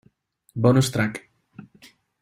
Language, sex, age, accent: Spanish, male, 30-39, España: Sur peninsular (Andalucia, Extremadura, Murcia)